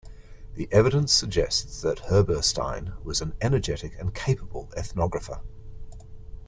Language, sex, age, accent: English, male, 40-49, Australian English